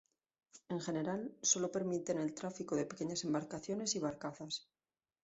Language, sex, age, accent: Spanish, female, 19-29, España: Centro-Sur peninsular (Madrid, Toledo, Castilla-La Mancha)